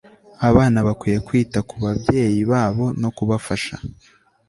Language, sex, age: Kinyarwanda, male, 19-29